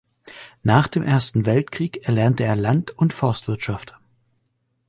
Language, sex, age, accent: German, male, 19-29, Deutschland Deutsch